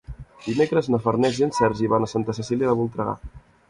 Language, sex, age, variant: Catalan, male, 19-29, Central